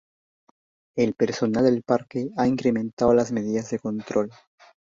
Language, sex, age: Spanish, male, under 19